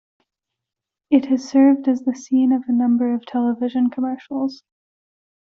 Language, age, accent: English, 19-29, United States English